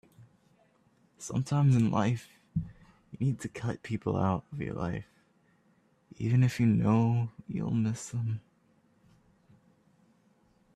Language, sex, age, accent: English, male, under 19, United States English